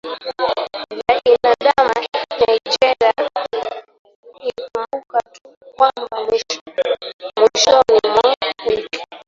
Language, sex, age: Swahili, female, 19-29